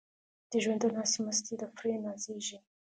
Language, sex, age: Pashto, female, 19-29